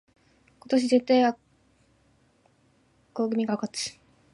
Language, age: Japanese, 19-29